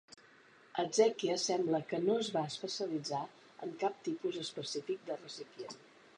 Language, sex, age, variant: Catalan, female, 50-59, Central